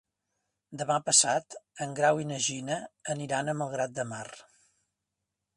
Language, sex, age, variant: Catalan, male, 60-69, Central